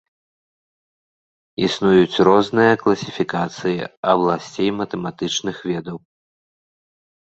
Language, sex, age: Belarusian, male, 30-39